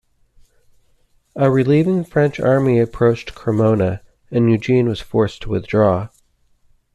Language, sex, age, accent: English, male, 40-49, United States English